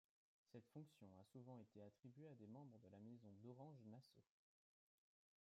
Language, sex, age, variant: French, male, 30-39, Français de métropole